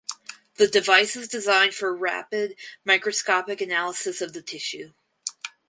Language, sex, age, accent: English, female, 19-29, United States English